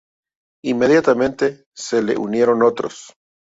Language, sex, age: Spanish, male, 50-59